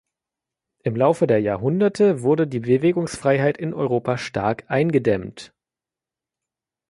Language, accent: German, Deutschland Deutsch